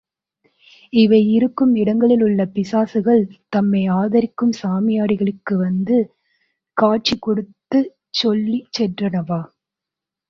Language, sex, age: Tamil, female, 30-39